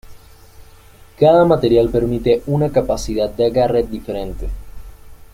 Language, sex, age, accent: Spanish, male, under 19, Caribe: Cuba, Venezuela, Puerto Rico, República Dominicana, Panamá, Colombia caribeña, México caribeño, Costa del golfo de México